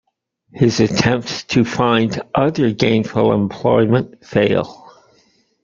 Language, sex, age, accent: English, male, 60-69, United States English